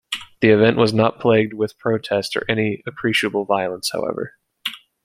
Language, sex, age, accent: English, male, 19-29, United States English